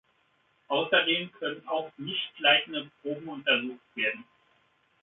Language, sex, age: German, male, 50-59